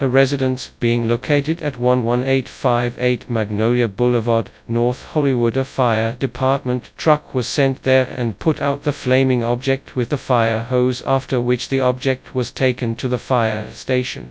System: TTS, FastPitch